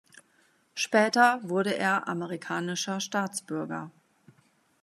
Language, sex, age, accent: German, female, 40-49, Deutschland Deutsch